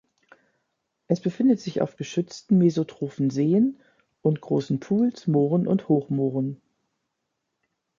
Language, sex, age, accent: German, female, 50-59, Deutschland Deutsch